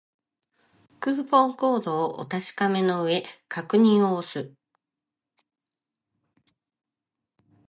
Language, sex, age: Japanese, female, 50-59